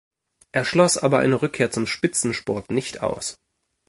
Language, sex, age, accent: German, male, 19-29, Deutschland Deutsch